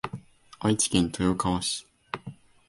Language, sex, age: Japanese, male, 19-29